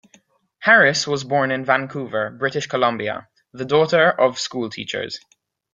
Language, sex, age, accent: English, male, 19-29, England English